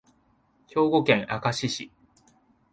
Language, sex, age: Japanese, male, 19-29